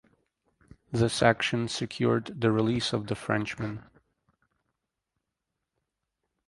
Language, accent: English, United States English